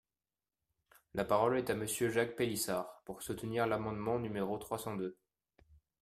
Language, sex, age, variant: French, male, 19-29, Français de métropole